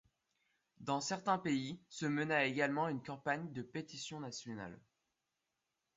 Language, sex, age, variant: French, male, under 19, Français d'Europe